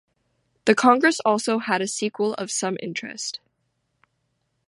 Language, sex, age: English, female, 19-29